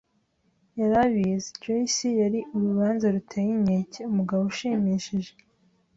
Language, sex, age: Kinyarwanda, female, 19-29